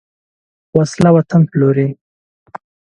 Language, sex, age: Pashto, male, 19-29